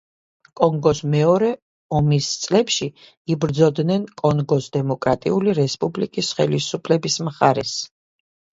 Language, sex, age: Georgian, female, 40-49